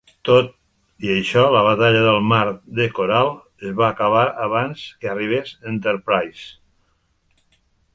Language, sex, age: Catalan, male, 60-69